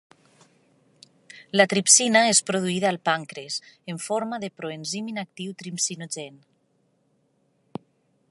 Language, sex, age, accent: Catalan, female, 40-49, valencià